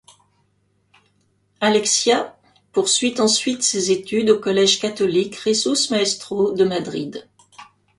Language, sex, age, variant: French, female, 70-79, Français de métropole